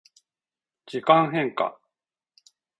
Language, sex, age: Japanese, male, 40-49